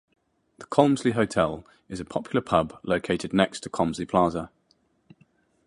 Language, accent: English, England English